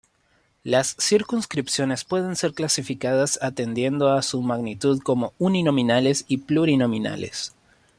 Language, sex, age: Spanish, male, 19-29